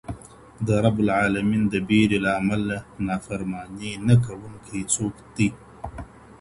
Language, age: Pashto, 40-49